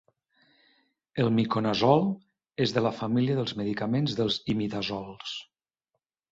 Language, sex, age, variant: Catalan, male, 50-59, Nord-Occidental